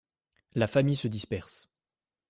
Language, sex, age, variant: French, male, 19-29, Français de métropole